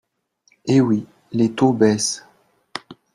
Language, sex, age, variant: French, male, 40-49, Français de métropole